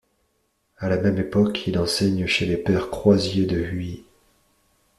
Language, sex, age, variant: French, male, 30-39, Français de métropole